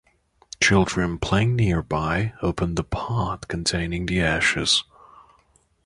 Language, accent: English, United States English; England English